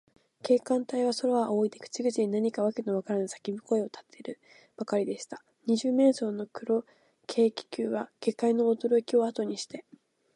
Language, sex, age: Japanese, female, 19-29